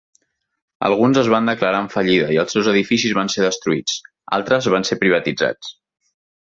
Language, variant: Catalan, Central